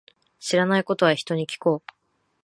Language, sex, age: Japanese, female, 19-29